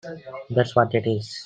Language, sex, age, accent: English, male, 19-29, India and South Asia (India, Pakistan, Sri Lanka)